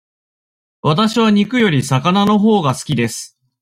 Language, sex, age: Japanese, male, 30-39